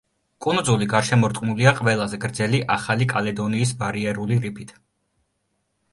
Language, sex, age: Georgian, male, 19-29